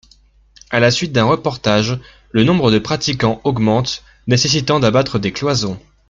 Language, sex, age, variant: French, male, 19-29, Français de métropole